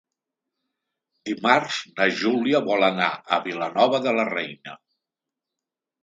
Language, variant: Catalan, Nord-Occidental